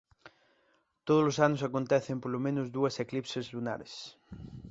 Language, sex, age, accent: Galician, male, 19-29, Central (gheada)